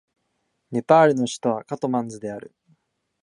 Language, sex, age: Japanese, male, under 19